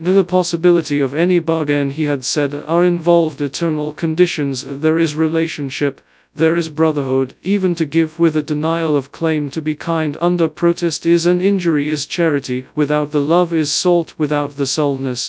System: TTS, FastPitch